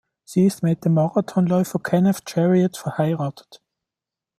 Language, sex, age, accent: German, male, 19-29, Schweizerdeutsch